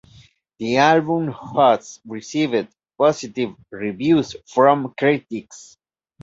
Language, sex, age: English, male, 30-39